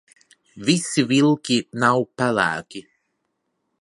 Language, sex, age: Latvian, male, 30-39